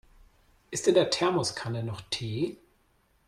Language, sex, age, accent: German, male, 40-49, Deutschland Deutsch